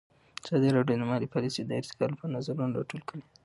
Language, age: Pashto, 19-29